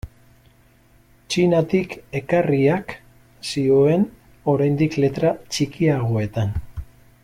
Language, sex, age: Basque, male, 60-69